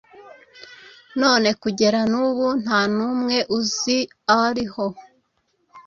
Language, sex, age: Kinyarwanda, female, 19-29